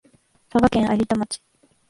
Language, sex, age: Japanese, female, 19-29